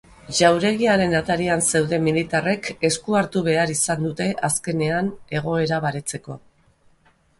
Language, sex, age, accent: Basque, female, 50-59, Mendebalekoa (Araba, Bizkaia, Gipuzkoako mendebaleko herri batzuk)